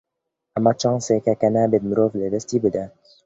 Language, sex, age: Central Kurdish, male, under 19